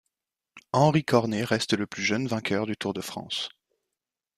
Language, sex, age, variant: French, male, 19-29, Français de métropole